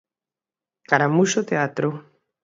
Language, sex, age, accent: Galician, female, 40-49, Central (gheada)